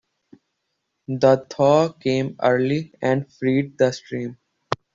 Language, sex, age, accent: English, male, 19-29, India and South Asia (India, Pakistan, Sri Lanka)